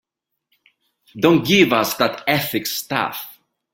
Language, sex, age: English, male, 30-39